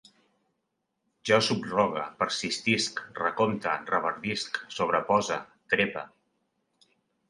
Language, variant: Catalan, Central